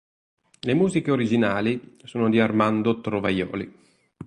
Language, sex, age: Italian, male, 40-49